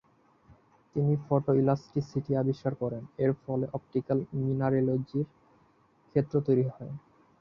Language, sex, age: Bengali, male, 19-29